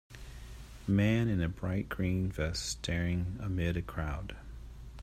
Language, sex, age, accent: English, male, 50-59, United States English